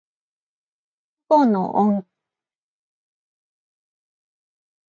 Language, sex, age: Japanese, female, 50-59